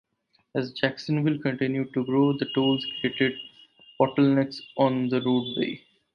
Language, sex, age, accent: English, male, 19-29, India and South Asia (India, Pakistan, Sri Lanka)